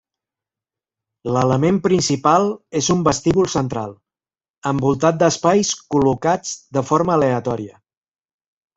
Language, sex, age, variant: Catalan, male, 40-49, Central